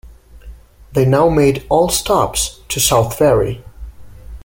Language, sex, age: English, male, under 19